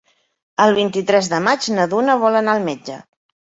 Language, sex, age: Catalan, female, 50-59